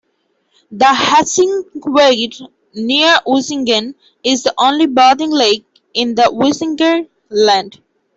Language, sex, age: English, female, 19-29